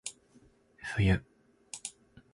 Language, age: Japanese, 19-29